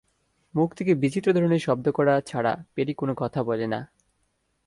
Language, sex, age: Bengali, male, 19-29